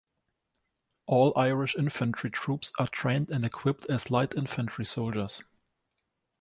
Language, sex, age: English, male, 19-29